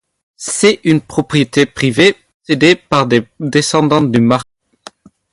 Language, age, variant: French, 19-29, Français d'Europe